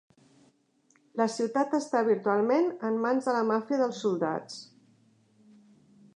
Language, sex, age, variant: Catalan, female, 50-59, Central